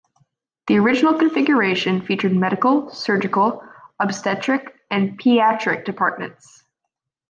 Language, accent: English, United States English